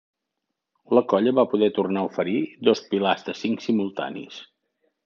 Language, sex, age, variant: Catalan, male, 50-59, Central